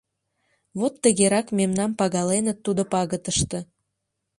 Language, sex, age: Mari, female, 19-29